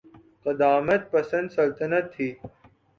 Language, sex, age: Urdu, male, 19-29